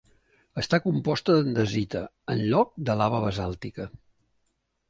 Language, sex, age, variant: Catalan, male, 60-69, Central